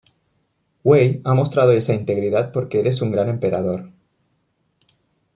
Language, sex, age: Spanish, male, 19-29